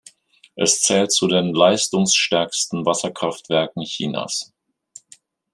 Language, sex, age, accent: German, male, 50-59, Deutschland Deutsch